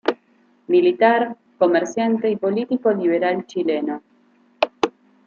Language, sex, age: Spanish, female, 19-29